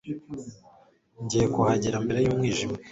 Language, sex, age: Kinyarwanda, male, 19-29